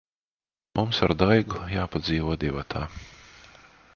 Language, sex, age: Latvian, male, 50-59